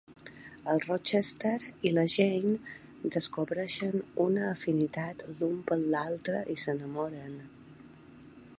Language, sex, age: Catalan, female, 40-49